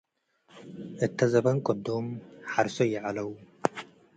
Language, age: Tigre, 19-29